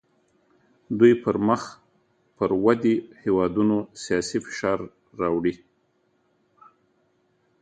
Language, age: Pashto, 50-59